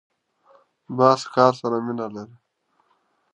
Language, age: Pashto, 30-39